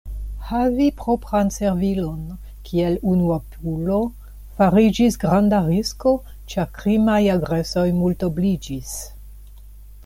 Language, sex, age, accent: Esperanto, female, 60-69, Internacia